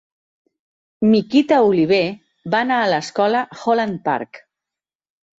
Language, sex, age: Catalan, female, 50-59